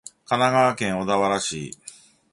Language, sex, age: Japanese, male, 50-59